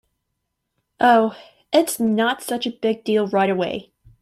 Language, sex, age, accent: English, female, under 19, United States English